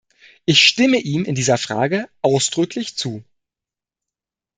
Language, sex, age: German, male, 30-39